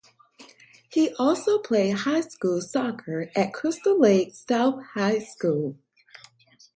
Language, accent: English, United States English